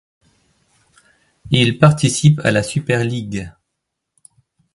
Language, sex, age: French, male, 50-59